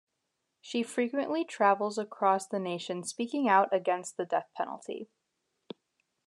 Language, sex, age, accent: English, female, under 19, United States English